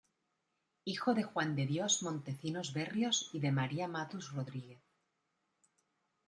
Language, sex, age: Spanish, female, 40-49